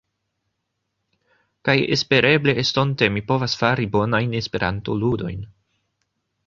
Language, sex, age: Esperanto, male, 19-29